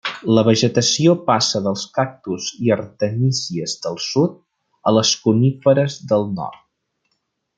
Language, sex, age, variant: Catalan, male, 30-39, Central